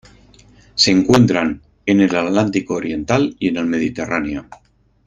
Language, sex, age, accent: Spanish, male, 50-59, España: Norte peninsular (Asturias, Castilla y León, Cantabria, País Vasco, Navarra, Aragón, La Rioja, Guadalajara, Cuenca)